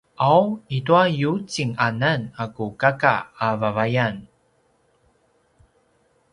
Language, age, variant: Paiwan, 30-39, pinayuanan a kinaikacedasan (東排灣語)